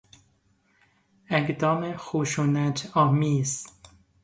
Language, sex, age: Persian, male, 30-39